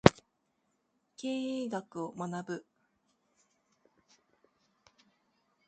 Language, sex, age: Japanese, female, 30-39